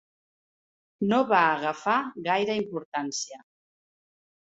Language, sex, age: Catalan, female, 40-49